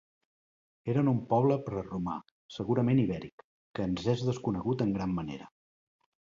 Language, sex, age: Catalan, male, 50-59